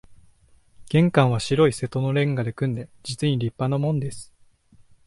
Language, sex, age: Japanese, male, under 19